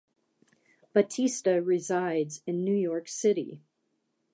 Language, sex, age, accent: English, female, 50-59, United States English